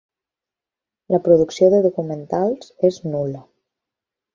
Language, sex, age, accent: Catalan, female, 30-39, valencià